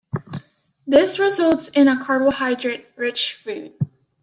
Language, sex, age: English, female, under 19